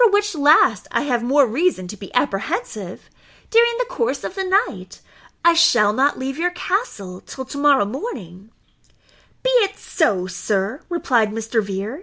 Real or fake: real